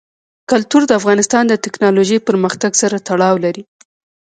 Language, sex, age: Pashto, female, 19-29